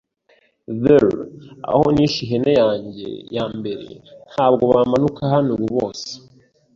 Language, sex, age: Kinyarwanda, male, 19-29